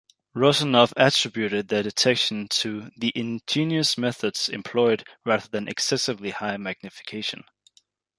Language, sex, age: English, male, under 19